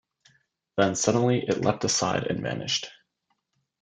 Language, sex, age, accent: English, male, 19-29, United States English